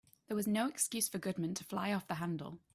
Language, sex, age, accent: English, female, 19-29, England English